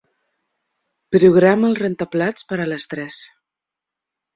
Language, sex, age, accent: Catalan, female, 30-39, Barceloní